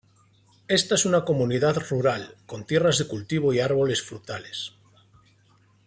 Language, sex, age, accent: Spanish, male, 40-49, España: Norte peninsular (Asturias, Castilla y León, Cantabria, País Vasco, Navarra, Aragón, La Rioja, Guadalajara, Cuenca)